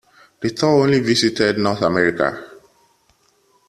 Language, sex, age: English, male, 30-39